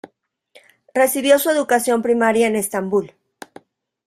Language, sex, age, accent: Spanish, female, 40-49, México